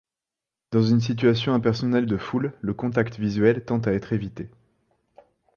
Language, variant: French, Français de métropole